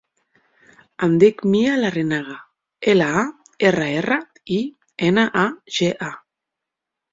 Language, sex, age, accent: Catalan, female, 30-39, Barceloní